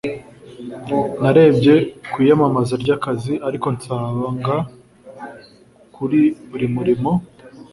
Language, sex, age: Kinyarwanda, male, 19-29